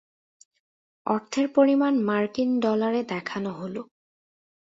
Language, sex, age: Bengali, female, 19-29